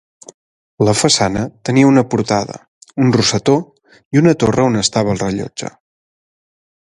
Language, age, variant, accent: Catalan, 30-39, Central, central; Garrotxi